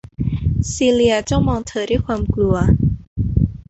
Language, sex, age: Thai, female, under 19